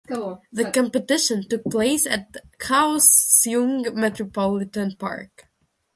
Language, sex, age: English, female, under 19